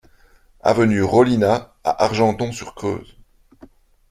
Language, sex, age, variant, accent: French, male, 40-49, Français d'Europe, Français de Belgique